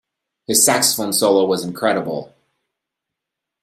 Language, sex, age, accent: English, male, 19-29, United States English